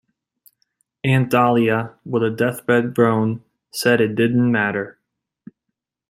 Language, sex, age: English, male, 30-39